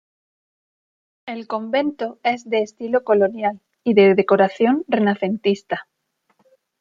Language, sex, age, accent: Spanish, female, 30-39, España: Sur peninsular (Andalucia, Extremadura, Murcia)